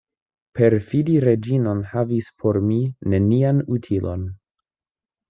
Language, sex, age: Esperanto, male, 19-29